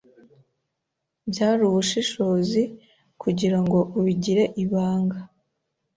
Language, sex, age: Kinyarwanda, female, 19-29